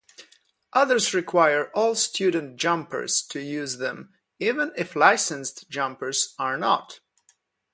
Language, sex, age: English, male, 30-39